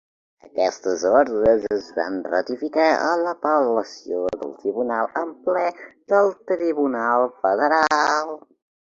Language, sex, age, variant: Catalan, male, under 19, Central